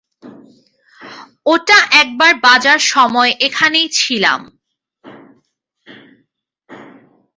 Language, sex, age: Bengali, female, 19-29